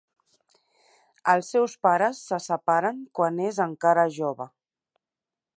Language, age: Catalan, 30-39